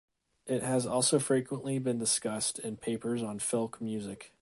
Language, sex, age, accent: English, male, 30-39, United States English